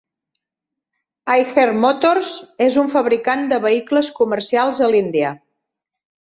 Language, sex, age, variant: Catalan, female, 60-69, Central